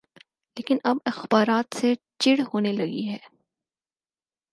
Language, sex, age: Urdu, female, 19-29